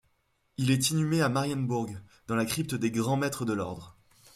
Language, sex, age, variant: French, male, 19-29, Français de métropole